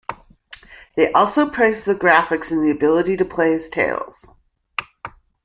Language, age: English, 50-59